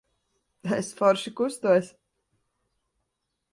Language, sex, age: Latvian, female, 19-29